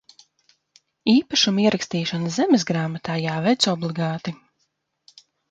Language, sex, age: Latvian, female, 30-39